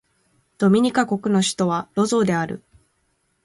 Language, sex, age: Japanese, female, 19-29